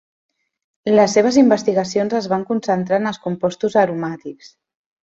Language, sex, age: Catalan, female, 30-39